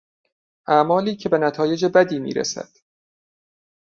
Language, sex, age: Persian, male, 40-49